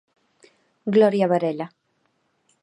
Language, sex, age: Galician, female, 30-39